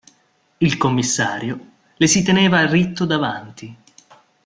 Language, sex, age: Italian, male, 30-39